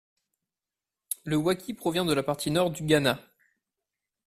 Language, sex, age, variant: French, male, 30-39, Français de métropole